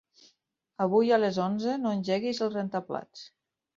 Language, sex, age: Catalan, female, 50-59